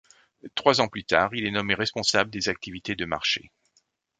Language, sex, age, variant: French, male, 50-59, Français de métropole